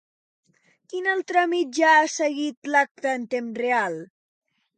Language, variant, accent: Catalan, Central, central; septentrional